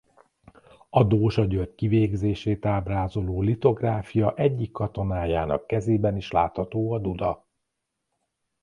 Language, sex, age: Hungarian, male, 30-39